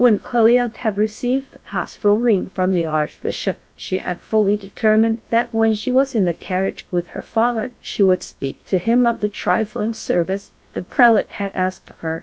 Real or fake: fake